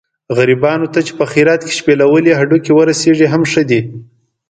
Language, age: Pashto, 19-29